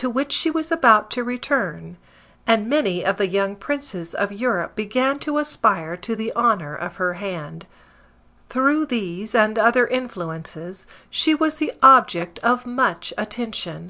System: none